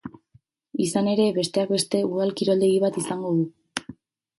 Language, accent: Basque, Erdialdekoa edo Nafarra (Gipuzkoa, Nafarroa)